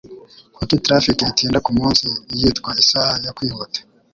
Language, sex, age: Kinyarwanda, male, 19-29